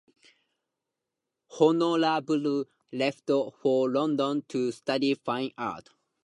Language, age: English, 19-29